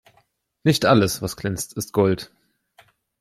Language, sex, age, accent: German, male, 19-29, Deutschland Deutsch